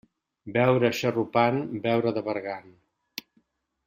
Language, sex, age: Catalan, male, 60-69